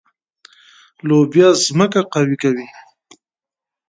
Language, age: Pashto, 30-39